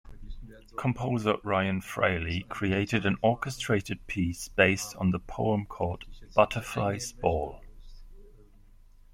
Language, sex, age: English, male, 40-49